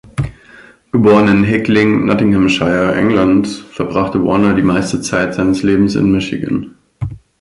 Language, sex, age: German, male, 19-29